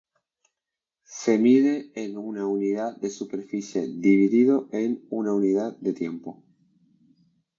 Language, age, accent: Spanish, 19-29, Rioplatense: Argentina, Uruguay, este de Bolivia, Paraguay